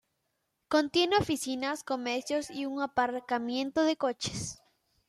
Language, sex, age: Spanish, female, 19-29